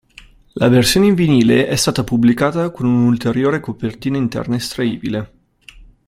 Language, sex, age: Italian, male, 19-29